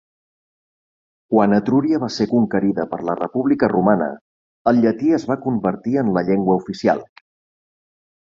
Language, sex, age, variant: Catalan, male, 40-49, Septentrional